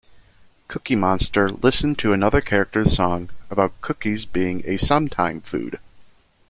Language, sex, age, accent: English, male, 19-29, United States English